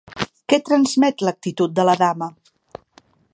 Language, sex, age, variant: Catalan, female, 50-59, Central